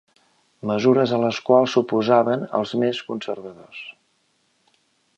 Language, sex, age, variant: Catalan, male, 50-59, Central